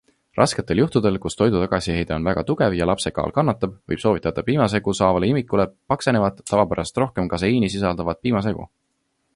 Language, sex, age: Estonian, male, 19-29